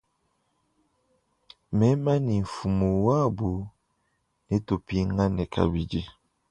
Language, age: Luba-Lulua, 19-29